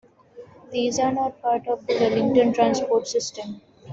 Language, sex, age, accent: English, female, 19-29, India and South Asia (India, Pakistan, Sri Lanka)